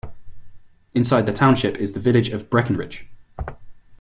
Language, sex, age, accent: English, male, 19-29, England English